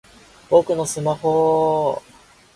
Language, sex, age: Japanese, male, 19-29